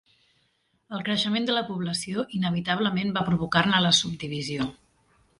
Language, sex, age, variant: Catalan, female, 40-49, Central